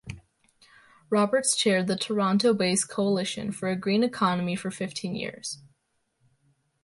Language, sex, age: English, female, under 19